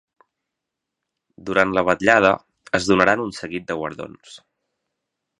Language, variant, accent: Catalan, Central, Empordanès; Oriental